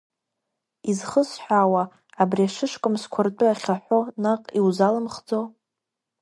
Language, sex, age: Abkhazian, female, under 19